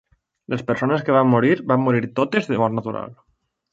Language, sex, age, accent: Catalan, male, 19-29, valencià